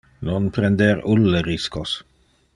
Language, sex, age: Interlingua, male, 40-49